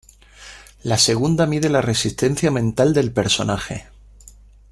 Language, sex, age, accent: Spanish, male, 40-49, España: Sur peninsular (Andalucia, Extremadura, Murcia)